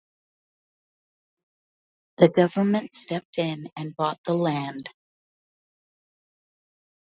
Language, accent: English, United States English